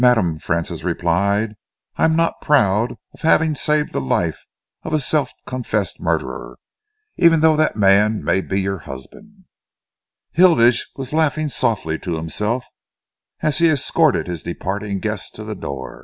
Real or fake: real